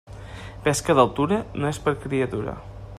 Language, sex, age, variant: Catalan, male, 30-39, Nord-Occidental